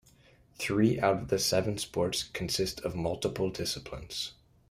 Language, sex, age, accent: English, male, 19-29, Canadian English